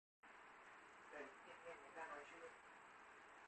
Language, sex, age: Vietnamese, male, 19-29